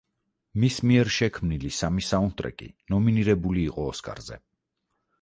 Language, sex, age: Georgian, male, 40-49